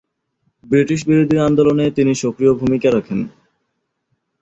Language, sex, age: Bengali, male, 19-29